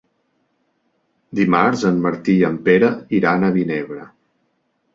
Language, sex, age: Catalan, male, 40-49